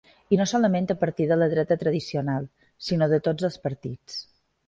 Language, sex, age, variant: Catalan, female, 40-49, Balear